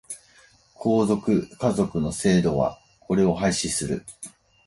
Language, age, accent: Japanese, 50-59, 標準語